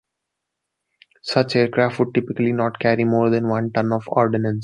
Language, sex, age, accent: English, male, 19-29, India and South Asia (India, Pakistan, Sri Lanka)